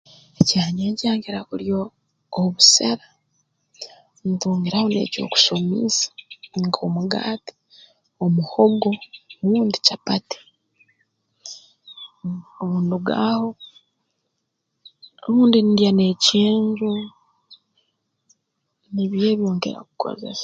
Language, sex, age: Tooro, female, 30-39